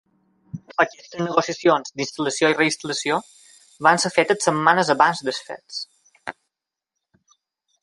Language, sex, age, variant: Catalan, male, 19-29, Balear